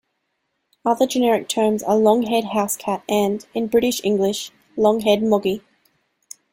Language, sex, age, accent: English, female, 19-29, Australian English